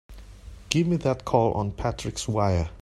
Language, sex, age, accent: English, male, 30-39, Hong Kong English